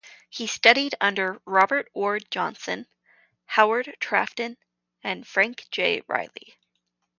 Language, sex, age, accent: English, female, 19-29, United States English; Canadian English